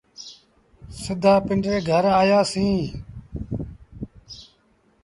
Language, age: Sindhi Bhil, 40-49